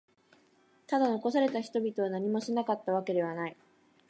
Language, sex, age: Japanese, female, 19-29